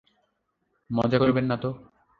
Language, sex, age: Bengali, male, 19-29